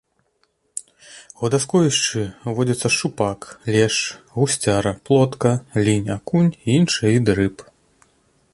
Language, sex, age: Belarusian, male, 30-39